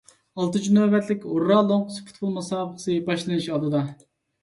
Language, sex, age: Uyghur, male, 30-39